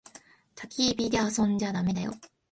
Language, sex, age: Japanese, female, 19-29